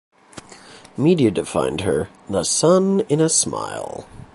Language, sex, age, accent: English, male, 19-29, Canadian English